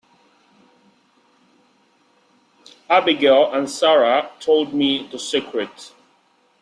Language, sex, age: English, male, 30-39